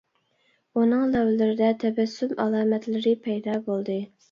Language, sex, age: Uyghur, female, 19-29